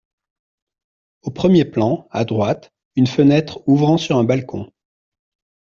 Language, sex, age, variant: French, male, 30-39, Français de métropole